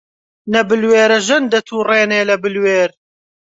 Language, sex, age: Central Kurdish, male, 19-29